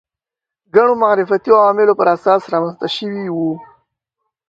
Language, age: Pashto, under 19